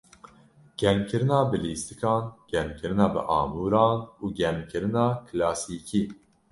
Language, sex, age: Kurdish, male, 19-29